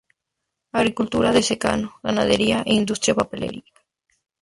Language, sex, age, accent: Spanish, female, 19-29, México